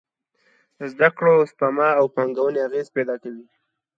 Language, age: Pashto, 19-29